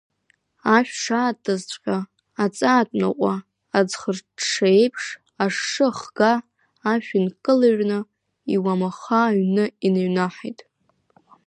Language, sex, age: Abkhazian, female, under 19